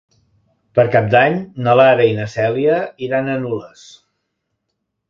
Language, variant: Catalan, Central